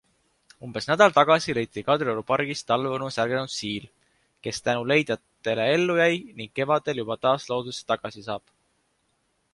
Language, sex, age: Estonian, male, 19-29